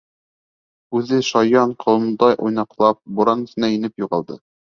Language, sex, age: Bashkir, male, 19-29